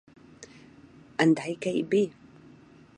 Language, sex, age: Catalan, female, 40-49